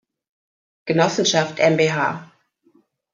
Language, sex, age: German, female, 50-59